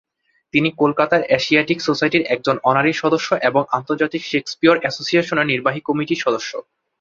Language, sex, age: Bengali, male, 19-29